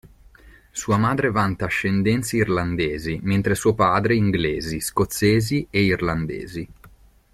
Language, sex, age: Italian, male, 30-39